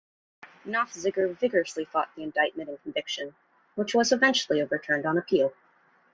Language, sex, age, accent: English, female, 30-39, United States English